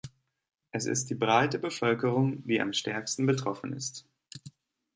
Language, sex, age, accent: German, male, 19-29, Deutschland Deutsch